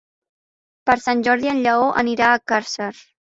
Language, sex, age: Catalan, female, under 19